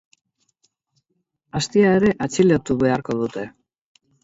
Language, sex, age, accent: Basque, female, 70-79, Mendebalekoa (Araba, Bizkaia, Gipuzkoako mendebaleko herri batzuk)